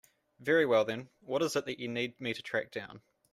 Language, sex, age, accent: English, male, 19-29, New Zealand English